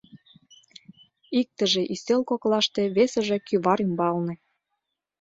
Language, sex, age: Mari, female, 19-29